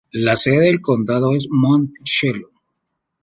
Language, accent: Spanish, Andino-Pacífico: Colombia, Perú, Ecuador, oeste de Bolivia y Venezuela andina